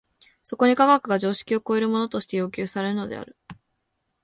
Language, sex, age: Japanese, female, under 19